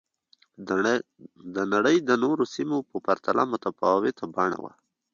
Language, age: Pashto, 19-29